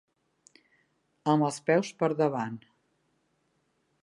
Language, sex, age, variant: Catalan, female, 50-59, Central